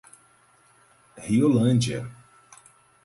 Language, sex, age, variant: Portuguese, male, 30-39, Portuguese (Brasil)